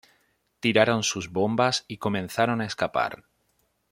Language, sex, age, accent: Spanish, male, 30-39, España: Norte peninsular (Asturias, Castilla y León, Cantabria, País Vasco, Navarra, Aragón, La Rioja, Guadalajara, Cuenca)